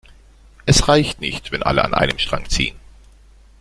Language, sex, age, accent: German, male, 40-49, Deutschland Deutsch